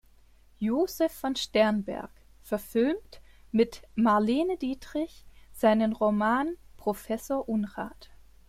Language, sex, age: German, female, 30-39